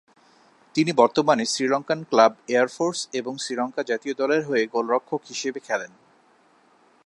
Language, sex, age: Bengali, male, 30-39